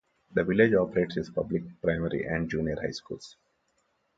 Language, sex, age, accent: English, male, 40-49, India and South Asia (India, Pakistan, Sri Lanka)